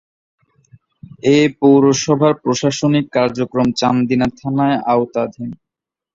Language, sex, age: Bengali, male, 19-29